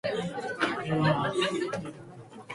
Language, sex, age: Japanese, female, 19-29